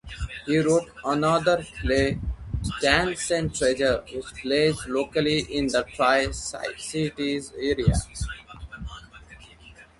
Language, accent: English, India and South Asia (India, Pakistan, Sri Lanka)